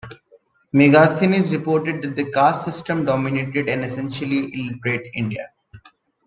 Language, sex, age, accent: English, male, 19-29, India and South Asia (India, Pakistan, Sri Lanka)